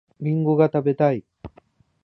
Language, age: Japanese, 19-29